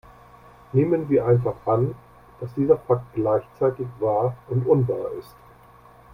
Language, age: German, 60-69